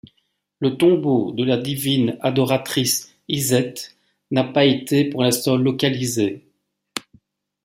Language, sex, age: French, male, 50-59